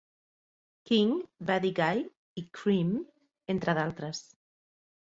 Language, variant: Catalan, Central